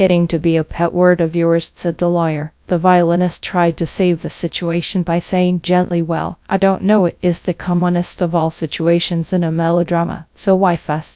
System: TTS, GradTTS